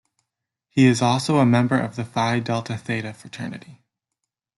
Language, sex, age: English, male, under 19